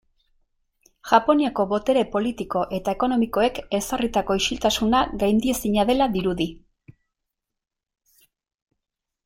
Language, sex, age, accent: Basque, female, 40-49, Erdialdekoa edo Nafarra (Gipuzkoa, Nafarroa)